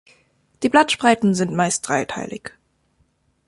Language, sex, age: German, female, 19-29